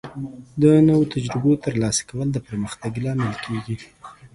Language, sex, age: Pashto, male, 19-29